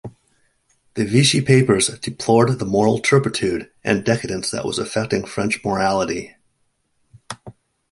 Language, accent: English, United States English